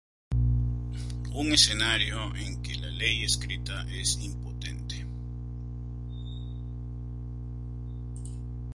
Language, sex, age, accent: Spanish, male, 30-39, Andino-Pacífico: Colombia, Perú, Ecuador, oeste de Bolivia y Venezuela andina